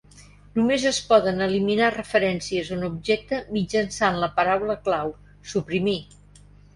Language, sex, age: Catalan, female, 70-79